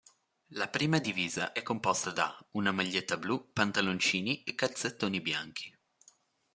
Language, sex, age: Italian, male, under 19